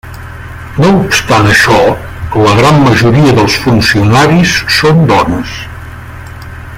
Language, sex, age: Catalan, male, 60-69